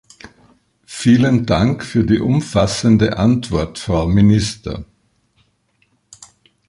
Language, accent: German, Österreichisches Deutsch